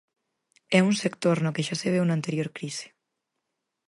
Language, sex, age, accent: Galician, female, 19-29, Central (gheada)